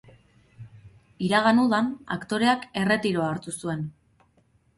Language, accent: Basque, Erdialdekoa edo Nafarra (Gipuzkoa, Nafarroa)